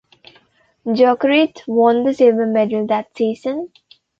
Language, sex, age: English, female, 19-29